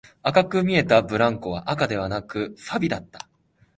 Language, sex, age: Japanese, male, 19-29